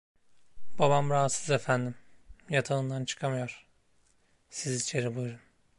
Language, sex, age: Turkish, male, 30-39